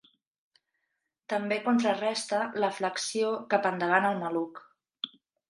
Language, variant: Catalan, Central